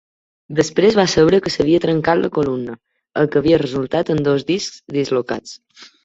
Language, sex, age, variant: Catalan, female, 19-29, Balear